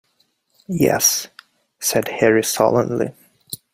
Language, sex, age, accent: English, male, under 19, Canadian English